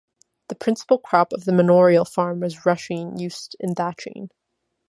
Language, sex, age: English, female, 19-29